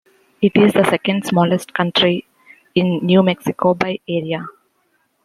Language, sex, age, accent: English, female, 19-29, United States English